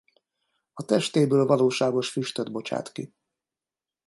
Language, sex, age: Hungarian, male, 50-59